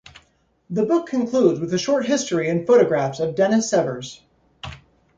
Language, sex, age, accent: English, male, 30-39, United States English